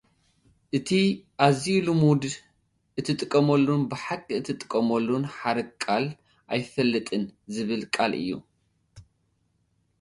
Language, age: Tigrinya, 19-29